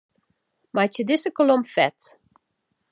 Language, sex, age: Western Frisian, female, 30-39